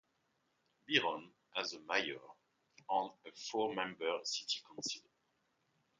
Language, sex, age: English, male, 40-49